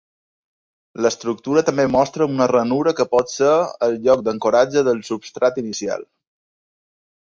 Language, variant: Catalan, Balear